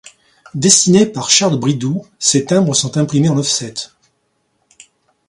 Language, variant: French, Français de métropole